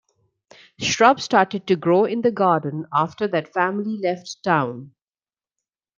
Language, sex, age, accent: English, female, 40-49, India and South Asia (India, Pakistan, Sri Lanka)